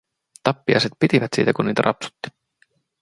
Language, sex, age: Finnish, male, 30-39